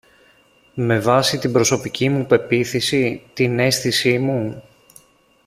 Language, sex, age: Greek, male, 40-49